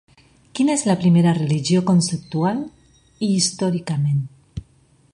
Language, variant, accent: Catalan, Central, central